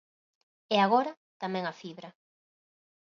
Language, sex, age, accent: Galician, female, 19-29, Normativo (estándar)